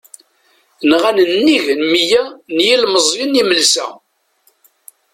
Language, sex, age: Kabyle, female, 60-69